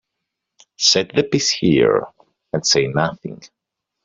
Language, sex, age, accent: English, male, 30-39, England English